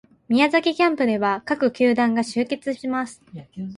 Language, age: Japanese, 19-29